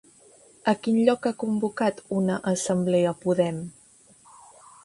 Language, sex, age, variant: Catalan, female, 19-29, Central